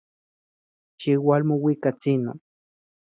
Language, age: Central Puebla Nahuatl, 30-39